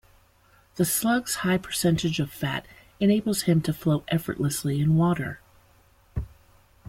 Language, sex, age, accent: English, female, 40-49, United States English